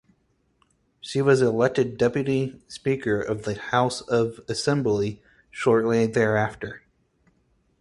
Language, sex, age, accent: English, male, 30-39, United States English